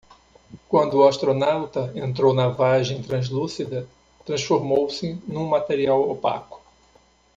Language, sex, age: Portuguese, male, 50-59